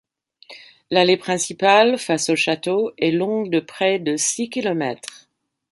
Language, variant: French, Français de métropole